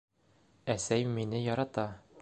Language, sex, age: Bashkir, male, 30-39